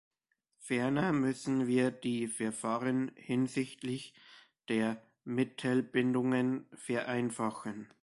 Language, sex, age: German, male, 19-29